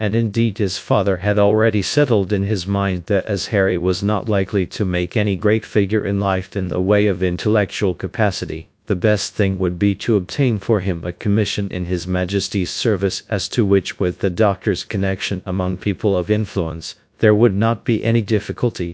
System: TTS, GradTTS